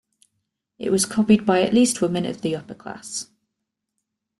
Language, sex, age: English, female, 30-39